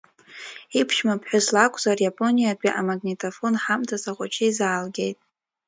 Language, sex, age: Abkhazian, female, under 19